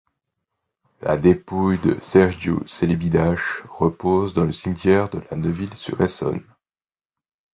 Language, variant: French, Français de métropole